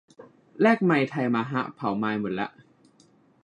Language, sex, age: Thai, male, 19-29